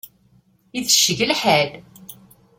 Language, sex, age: Kabyle, female, 40-49